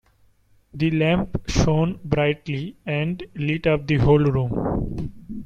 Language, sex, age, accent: English, male, 19-29, India and South Asia (India, Pakistan, Sri Lanka)